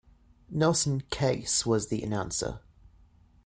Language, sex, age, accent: English, male, 30-39, Australian English